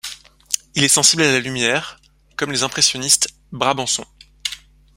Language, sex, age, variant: French, male, 30-39, Français de métropole